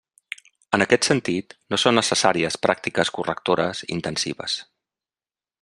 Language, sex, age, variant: Catalan, male, 40-49, Central